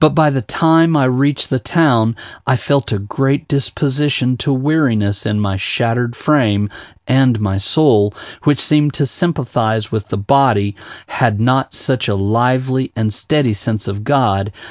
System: none